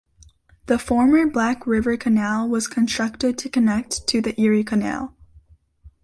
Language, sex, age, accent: English, female, under 19, United States English